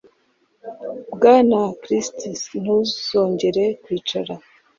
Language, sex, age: Kinyarwanda, male, 40-49